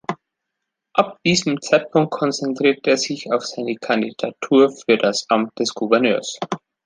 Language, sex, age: German, male, 40-49